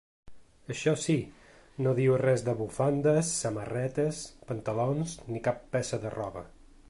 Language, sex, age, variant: Catalan, male, 30-39, Central